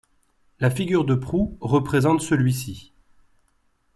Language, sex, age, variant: French, male, 40-49, Français de métropole